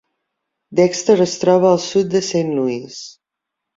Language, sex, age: Catalan, female, 50-59